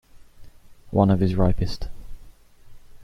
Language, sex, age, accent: English, male, 19-29, England English